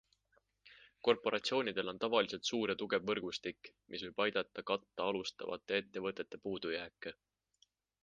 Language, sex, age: Estonian, male, 19-29